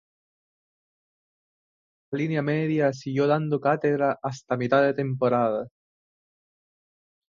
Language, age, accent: Spanish, 19-29, España: Islas Canarias